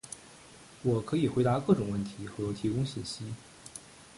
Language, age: Chinese, 30-39